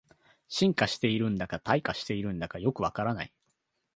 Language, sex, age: Japanese, male, 19-29